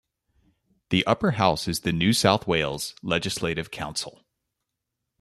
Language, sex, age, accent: English, male, 30-39, United States English